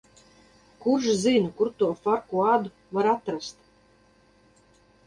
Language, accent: Latvian, Kurzeme